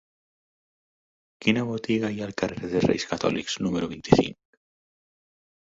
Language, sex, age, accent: Catalan, male, 40-49, valencià